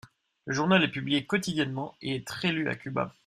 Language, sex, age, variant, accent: French, male, 19-29, Français d'Europe, Français de Belgique